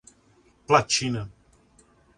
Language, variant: Portuguese, Portuguese (Brasil)